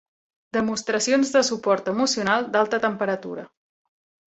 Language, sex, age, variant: Catalan, female, 30-39, Central